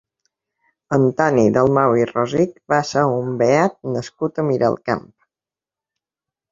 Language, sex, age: Catalan, female, 50-59